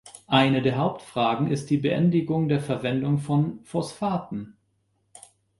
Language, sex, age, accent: German, male, 30-39, Deutschland Deutsch